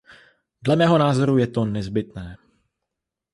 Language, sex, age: Czech, male, 19-29